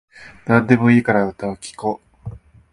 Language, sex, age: Japanese, male, 19-29